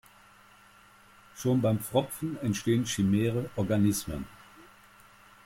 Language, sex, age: German, male, 60-69